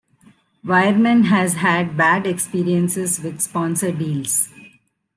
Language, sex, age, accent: English, female, 50-59, India and South Asia (India, Pakistan, Sri Lanka)